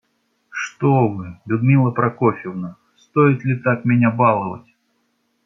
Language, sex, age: Russian, male, 30-39